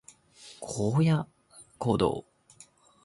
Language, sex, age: Japanese, male, 19-29